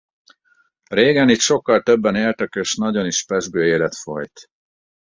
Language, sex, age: Hungarian, male, 40-49